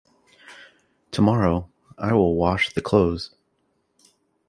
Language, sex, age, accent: English, male, 30-39, United States English